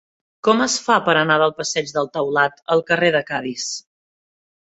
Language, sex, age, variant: Catalan, female, 40-49, Septentrional